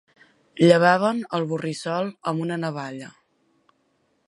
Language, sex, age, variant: Catalan, female, 19-29, Central